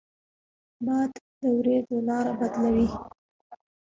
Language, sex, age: Pashto, female, 19-29